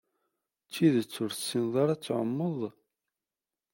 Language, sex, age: Kabyle, male, 30-39